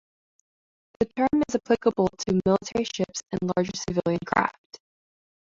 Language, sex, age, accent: English, female, 19-29, United States English